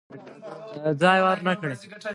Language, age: Pashto, 19-29